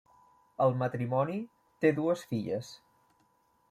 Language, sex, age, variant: Catalan, male, 40-49, Central